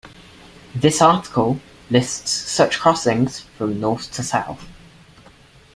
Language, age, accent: English, under 19, England English